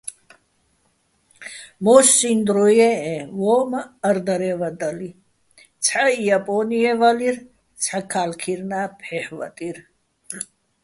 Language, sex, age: Bats, female, 60-69